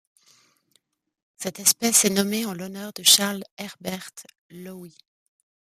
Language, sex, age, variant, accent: French, female, 30-39, Français d'Europe, Français de Suisse